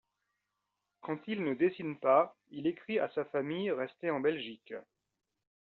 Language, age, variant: French, 40-49, Français de métropole